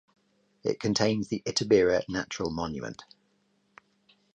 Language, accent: English, England English